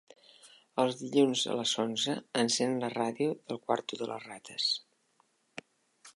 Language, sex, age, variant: Catalan, female, 60-69, Central